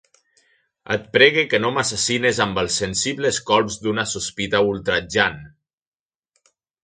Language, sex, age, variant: Catalan, male, 30-39, Central